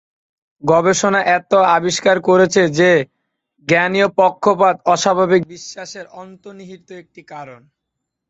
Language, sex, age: Bengali, male, 19-29